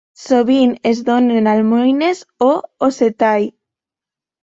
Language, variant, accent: Catalan, Septentrional, septentrional